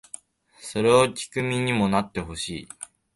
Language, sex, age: Japanese, male, under 19